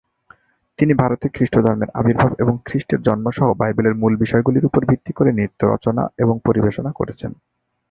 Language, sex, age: Bengali, male, 19-29